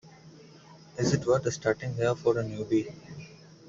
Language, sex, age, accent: English, male, 19-29, United States English